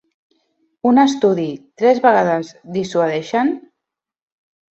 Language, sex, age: Catalan, female, 30-39